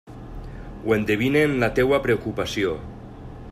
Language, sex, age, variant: Catalan, male, 40-49, Nord-Occidental